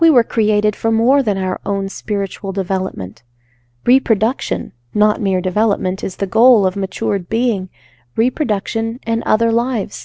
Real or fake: real